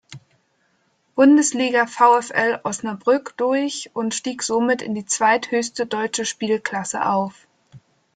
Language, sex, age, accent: German, female, 19-29, Deutschland Deutsch